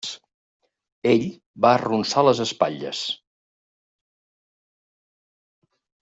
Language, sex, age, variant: Catalan, male, 50-59, Central